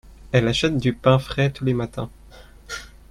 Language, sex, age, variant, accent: French, male, 19-29, Français d'Europe, Français de Suisse